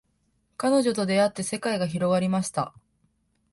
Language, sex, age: Japanese, female, under 19